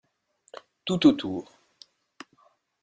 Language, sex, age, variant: French, male, 19-29, Français de métropole